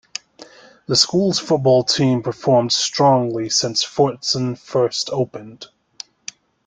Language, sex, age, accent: English, male, 30-39, United States English